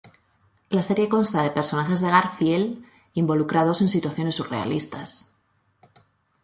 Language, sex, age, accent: Spanish, female, 40-49, España: Norte peninsular (Asturias, Castilla y León, Cantabria, País Vasco, Navarra, Aragón, La Rioja, Guadalajara, Cuenca)